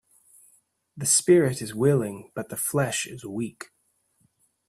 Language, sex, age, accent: English, male, 30-39, United States English